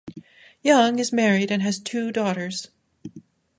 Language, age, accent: English, 40-49, United States English